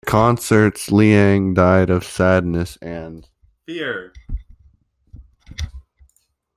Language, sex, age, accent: English, male, under 19, Canadian English